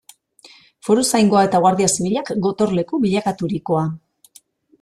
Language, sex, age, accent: Basque, female, 40-49, Mendebalekoa (Araba, Bizkaia, Gipuzkoako mendebaleko herri batzuk)